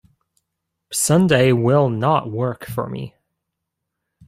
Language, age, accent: English, 19-29, United States English